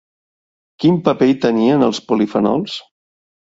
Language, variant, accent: Catalan, Central, central